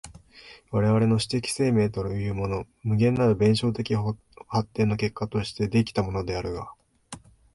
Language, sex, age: Japanese, male, 19-29